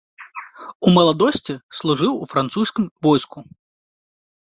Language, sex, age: Belarusian, male, 30-39